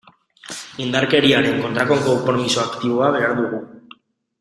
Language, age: Basque, 19-29